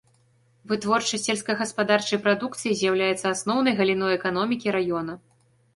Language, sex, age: Belarusian, female, 19-29